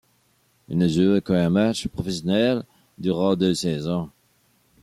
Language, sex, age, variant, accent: French, male, 40-49, Français d'Amérique du Nord, Français du Canada